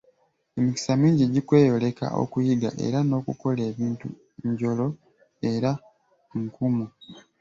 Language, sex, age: Ganda, male, 19-29